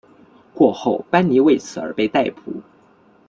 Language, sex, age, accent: Chinese, male, 19-29, 出生地：广东省